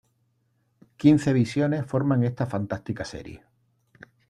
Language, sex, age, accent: Spanish, male, 50-59, España: Sur peninsular (Andalucia, Extremadura, Murcia)